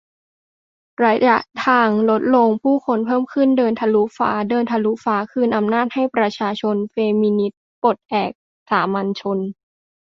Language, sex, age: Thai, female, 19-29